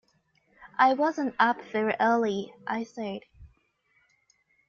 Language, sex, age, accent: English, female, 30-39, United States English